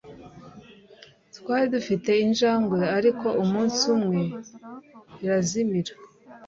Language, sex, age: Kinyarwanda, male, 30-39